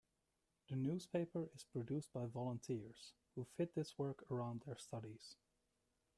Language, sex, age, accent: English, male, 30-39, United States English